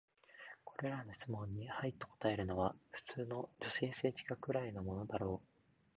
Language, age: Japanese, 19-29